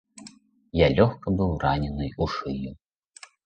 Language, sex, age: Belarusian, male, 30-39